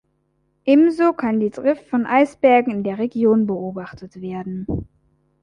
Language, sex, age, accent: German, male, under 19, Deutschland Deutsch